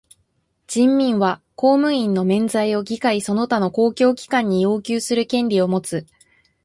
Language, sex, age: Japanese, female, 19-29